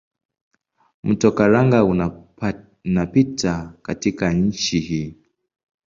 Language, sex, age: Swahili, male, 19-29